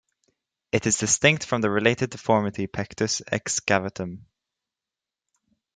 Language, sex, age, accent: English, male, under 19, England English